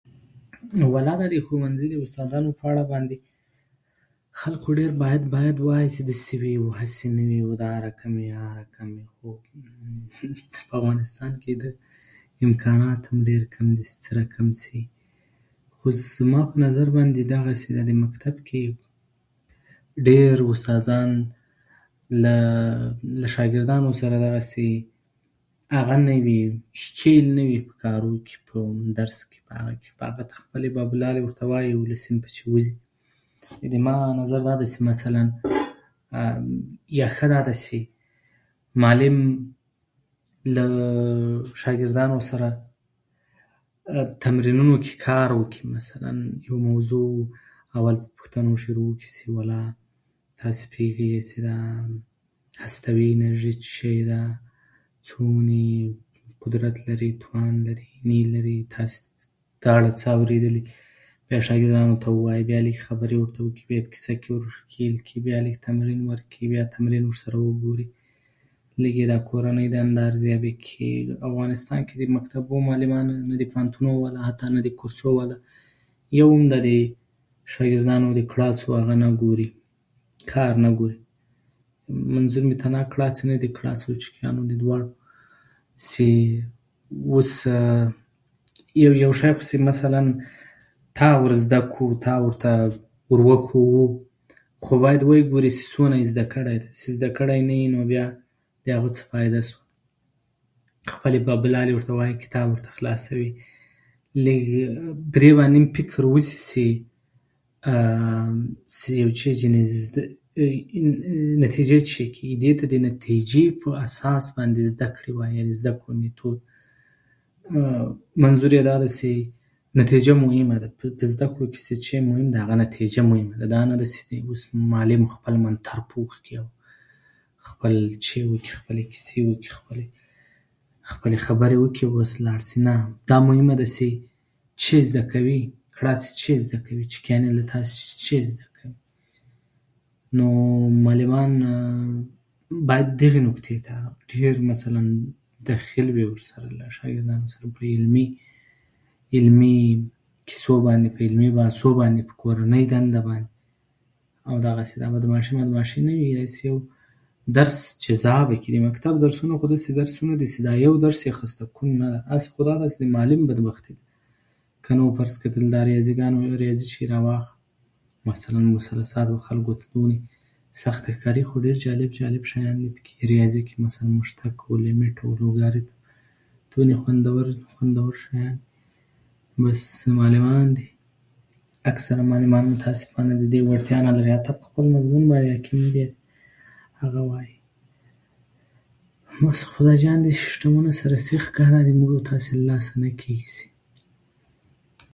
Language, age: Pashto, 30-39